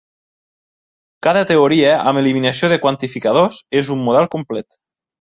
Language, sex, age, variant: Catalan, male, 30-39, Nord-Occidental